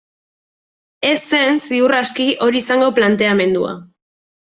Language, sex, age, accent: Basque, female, 19-29, Mendebalekoa (Araba, Bizkaia, Gipuzkoako mendebaleko herri batzuk)